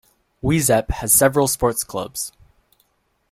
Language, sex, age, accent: English, male, under 19, United States English